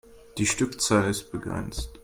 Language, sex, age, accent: German, male, 30-39, Deutschland Deutsch